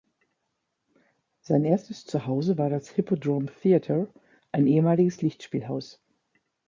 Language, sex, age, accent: German, female, 50-59, Deutschland Deutsch